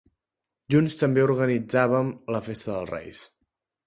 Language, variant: Catalan, Central